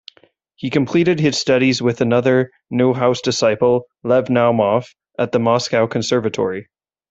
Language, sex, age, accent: English, male, 30-39, Canadian English